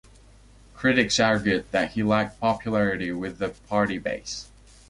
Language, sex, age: English, male, 19-29